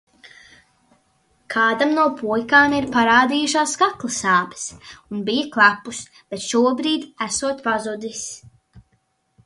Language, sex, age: Latvian, female, under 19